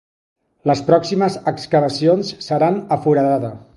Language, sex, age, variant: Catalan, male, 50-59, Central